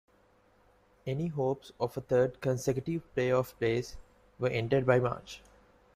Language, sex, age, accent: English, male, 19-29, United States English